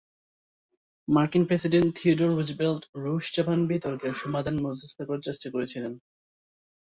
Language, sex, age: Bengali, male, 19-29